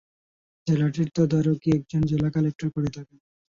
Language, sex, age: Bengali, male, 19-29